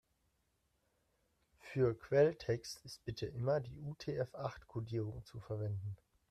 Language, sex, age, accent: German, male, 19-29, Deutschland Deutsch